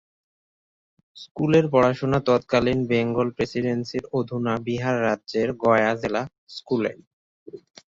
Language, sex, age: Bengali, male, 19-29